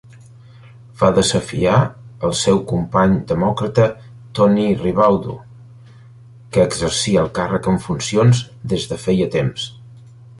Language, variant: Catalan, Central